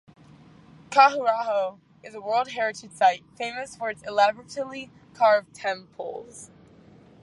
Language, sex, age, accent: English, female, under 19, United States English